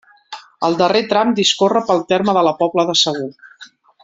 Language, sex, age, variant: Catalan, female, 40-49, Central